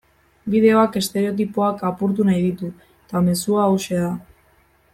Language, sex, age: Basque, female, 19-29